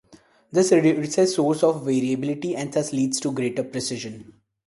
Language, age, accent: English, 19-29, India and South Asia (India, Pakistan, Sri Lanka)